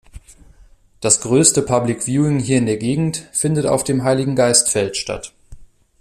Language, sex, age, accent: German, male, 19-29, Deutschland Deutsch